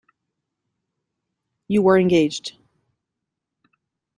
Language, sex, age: English, female, 40-49